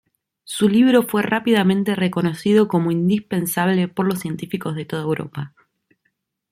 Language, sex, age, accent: Spanish, female, 19-29, Rioplatense: Argentina, Uruguay, este de Bolivia, Paraguay